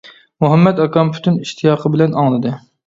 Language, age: Uyghur, 40-49